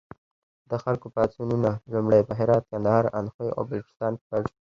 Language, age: Pashto, under 19